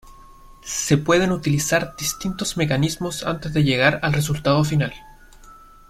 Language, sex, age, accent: Spanish, male, 19-29, Chileno: Chile, Cuyo